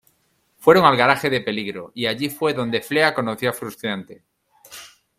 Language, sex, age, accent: Spanish, male, 40-49, España: Norte peninsular (Asturias, Castilla y León, Cantabria, País Vasco, Navarra, Aragón, La Rioja, Guadalajara, Cuenca)